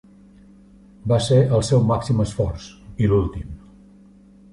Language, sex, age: Catalan, male, 60-69